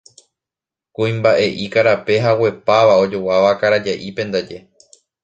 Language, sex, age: Guarani, male, 19-29